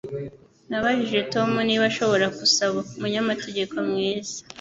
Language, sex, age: Kinyarwanda, female, 30-39